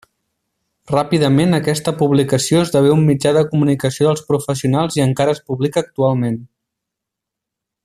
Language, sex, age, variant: Catalan, male, 19-29, Central